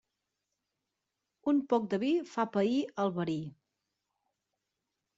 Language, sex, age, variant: Catalan, female, 30-39, Central